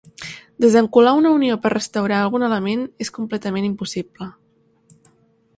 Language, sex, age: Catalan, female, 19-29